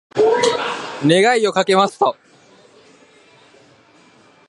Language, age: Japanese, 19-29